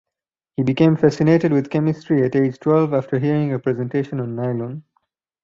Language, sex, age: English, male, 19-29